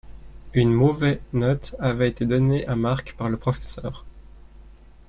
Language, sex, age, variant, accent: French, male, 19-29, Français d'Europe, Français de Suisse